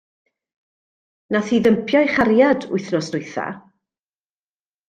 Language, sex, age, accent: Welsh, female, 50-59, Y Deyrnas Unedig Cymraeg